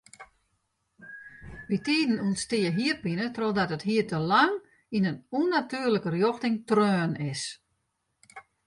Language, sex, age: Western Frisian, female, 60-69